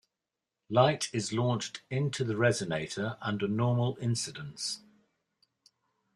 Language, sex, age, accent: English, male, 60-69, England English